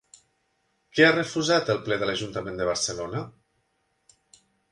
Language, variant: Catalan, Nord-Occidental